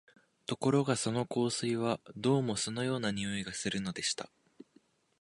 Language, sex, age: Japanese, male, 19-29